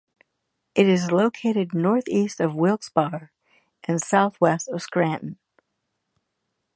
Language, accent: English, United States English